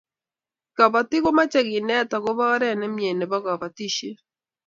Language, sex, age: Kalenjin, female, 40-49